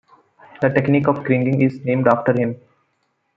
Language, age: English, 19-29